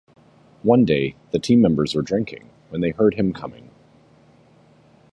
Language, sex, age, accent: English, male, 30-39, United States English